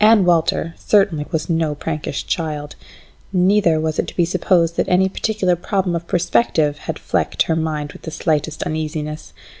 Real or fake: real